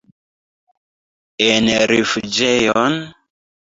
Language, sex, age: Esperanto, male, 19-29